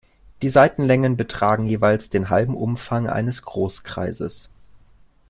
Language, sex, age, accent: German, male, 19-29, Deutschland Deutsch